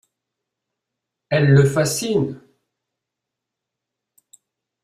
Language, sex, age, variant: French, male, 60-69, Français de métropole